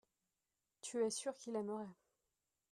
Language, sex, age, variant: French, female, 30-39, Français de métropole